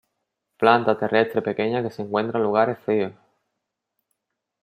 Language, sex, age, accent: Spanish, male, 19-29, España: Sur peninsular (Andalucia, Extremadura, Murcia)